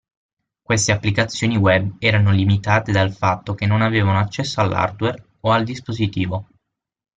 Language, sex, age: Italian, male, 19-29